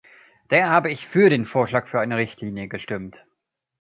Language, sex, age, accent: German, male, 30-39, Deutschland Deutsch